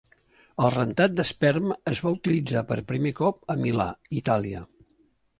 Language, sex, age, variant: Catalan, male, 60-69, Central